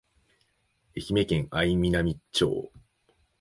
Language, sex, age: Japanese, male, 19-29